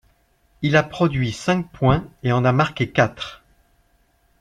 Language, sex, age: French, male, 50-59